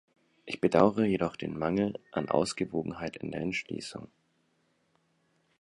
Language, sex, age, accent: German, male, 19-29, Deutschland Deutsch; Hochdeutsch